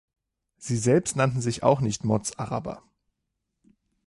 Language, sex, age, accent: German, male, 30-39, Deutschland Deutsch